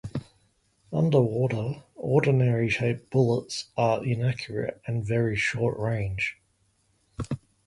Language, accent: English, Australian English